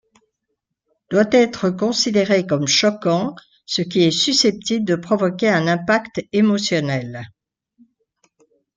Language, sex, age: French, female, 70-79